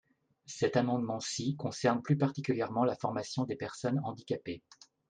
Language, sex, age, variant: French, male, 40-49, Français de métropole